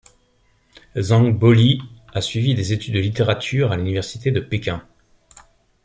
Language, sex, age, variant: French, male, 40-49, Français de métropole